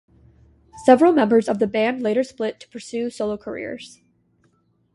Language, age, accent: English, 19-29, United States English